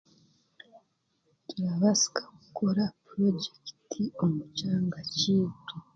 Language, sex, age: Chiga, female, 30-39